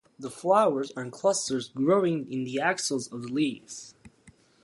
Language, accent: English, United States English